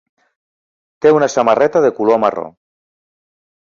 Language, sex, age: Catalan, male, 50-59